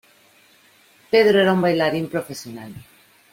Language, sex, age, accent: Spanish, female, 40-49, España: Norte peninsular (Asturias, Castilla y León, Cantabria, País Vasco, Navarra, Aragón, La Rioja, Guadalajara, Cuenca)